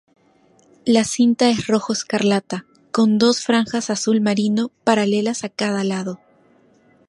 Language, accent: Spanish, Andino-Pacífico: Colombia, Perú, Ecuador, oeste de Bolivia y Venezuela andina